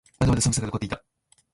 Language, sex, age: Japanese, male, 19-29